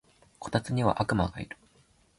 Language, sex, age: Japanese, male, 19-29